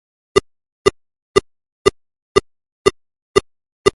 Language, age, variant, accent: Catalan, 30-39, Valencià meridional, valencià